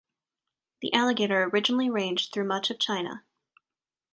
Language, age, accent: English, 19-29, United States English